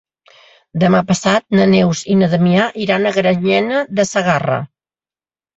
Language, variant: Catalan, Central